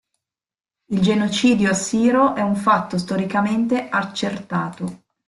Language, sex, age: Italian, female, 40-49